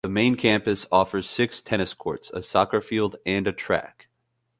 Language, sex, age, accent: English, male, 19-29, United States English